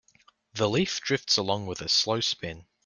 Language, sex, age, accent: English, male, 19-29, Australian English